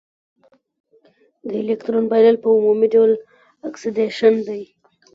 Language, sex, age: Pashto, female, 19-29